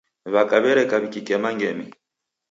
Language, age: Taita, 19-29